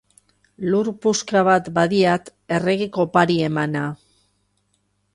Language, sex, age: Basque, female, 50-59